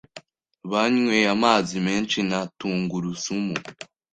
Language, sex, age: Kinyarwanda, male, under 19